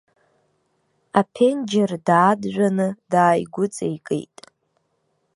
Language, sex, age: Abkhazian, female, under 19